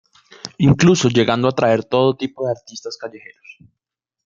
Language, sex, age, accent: Spanish, male, 19-29, Andino-Pacífico: Colombia, Perú, Ecuador, oeste de Bolivia y Venezuela andina